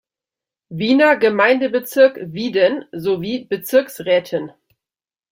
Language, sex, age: German, female, 30-39